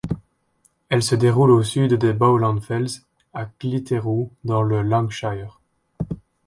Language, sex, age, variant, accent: French, male, 19-29, Français d'Europe, Français de Belgique